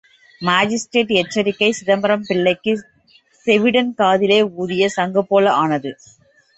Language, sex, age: Tamil, female, 30-39